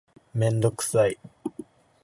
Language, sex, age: Japanese, male, 19-29